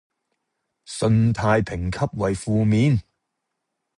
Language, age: Cantonese, 40-49